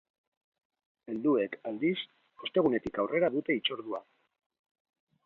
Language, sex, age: Basque, male, 30-39